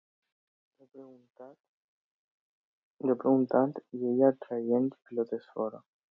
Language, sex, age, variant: Catalan, male, under 19, Alacantí